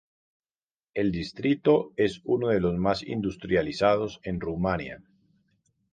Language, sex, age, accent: Spanish, male, 40-49, Andino-Pacífico: Colombia, Perú, Ecuador, oeste de Bolivia y Venezuela andina